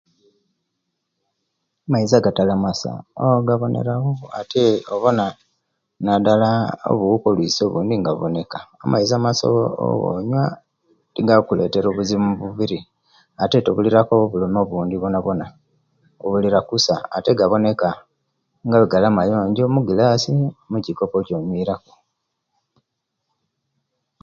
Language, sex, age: Kenyi, male, 50-59